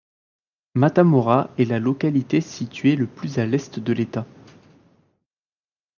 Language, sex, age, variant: French, male, 19-29, Français de métropole